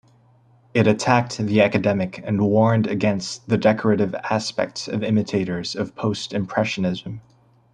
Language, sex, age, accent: English, male, 19-29, United States English